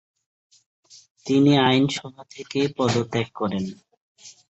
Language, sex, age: Bengali, male, 30-39